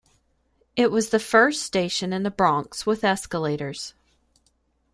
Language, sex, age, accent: English, female, 30-39, United States English